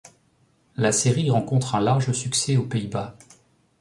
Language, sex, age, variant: French, male, 40-49, Français de métropole